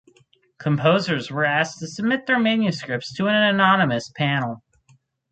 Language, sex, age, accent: English, male, under 19, United States English